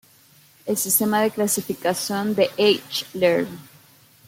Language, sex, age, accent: Spanish, female, 19-29, América central